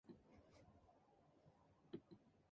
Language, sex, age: English, female, 19-29